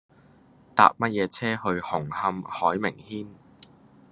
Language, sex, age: Cantonese, male, under 19